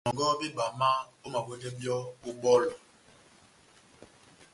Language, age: Batanga, 50-59